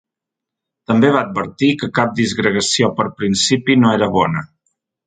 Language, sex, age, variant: Catalan, male, 30-39, Central